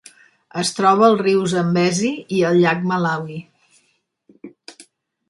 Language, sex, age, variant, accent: Catalan, female, 60-69, Central, Català central